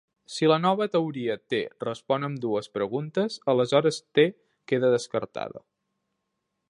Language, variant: Catalan, Central